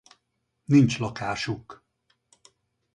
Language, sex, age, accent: Hungarian, male, 70-79, budapesti